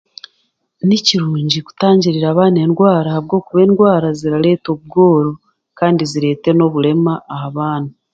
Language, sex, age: Chiga, female, 40-49